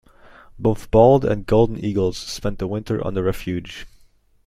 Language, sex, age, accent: English, male, 19-29, England English